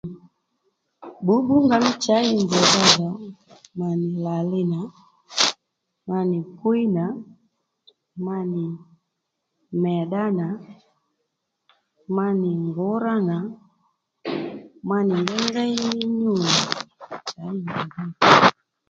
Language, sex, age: Lendu, female, 30-39